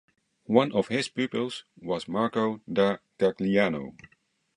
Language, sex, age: English, male, 40-49